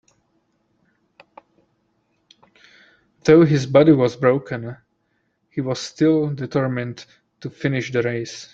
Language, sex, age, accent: English, male, 30-39, United States English